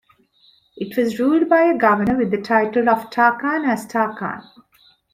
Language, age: English, 50-59